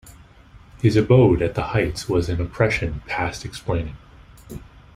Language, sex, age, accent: English, male, 30-39, Canadian English